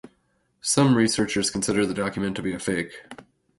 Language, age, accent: English, 30-39, United States English